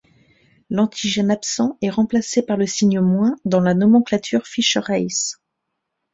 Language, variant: French, Français de métropole